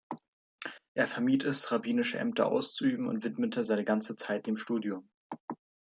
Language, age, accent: German, 19-29, Deutschland Deutsch